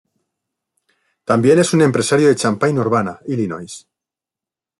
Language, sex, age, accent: Spanish, male, 40-49, España: Centro-Sur peninsular (Madrid, Toledo, Castilla-La Mancha)